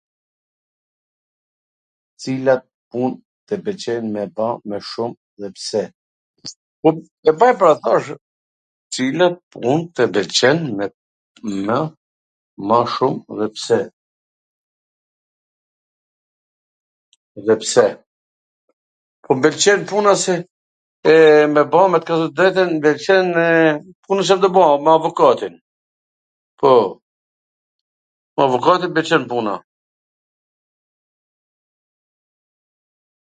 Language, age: Gheg Albanian, 50-59